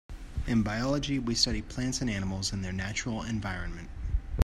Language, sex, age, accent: English, male, 30-39, United States English